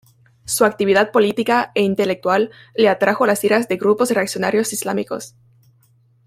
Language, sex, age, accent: Spanish, female, 19-29, México